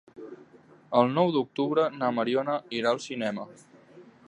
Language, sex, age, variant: Catalan, male, 19-29, Nord-Occidental